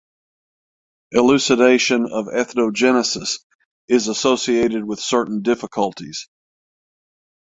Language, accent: English, United States English; southern United States